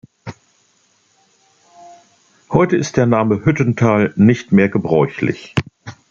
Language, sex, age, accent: German, male, 60-69, Deutschland Deutsch